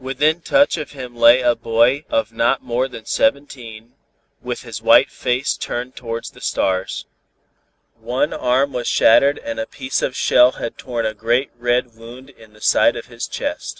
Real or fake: real